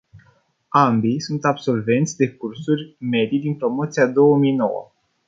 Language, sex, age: Romanian, male, 19-29